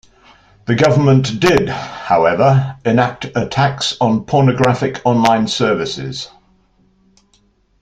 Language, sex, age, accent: English, male, 60-69, England English